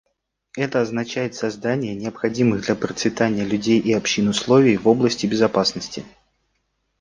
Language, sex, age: Russian, male, 40-49